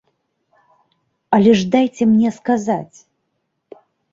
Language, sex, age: Belarusian, female, 40-49